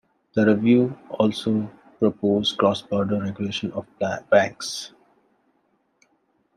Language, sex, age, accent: English, male, 40-49, India and South Asia (India, Pakistan, Sri Lanka)